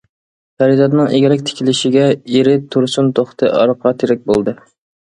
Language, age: Uyghur, 19-29